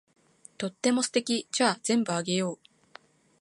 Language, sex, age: Japanese, female, 19-29